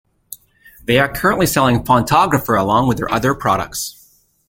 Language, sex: English, male